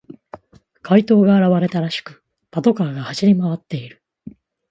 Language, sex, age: Japanese, female, 19-29